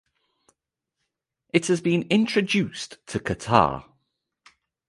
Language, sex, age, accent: English, male, 30-39, England English